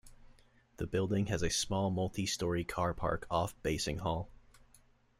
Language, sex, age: English, male, 19-29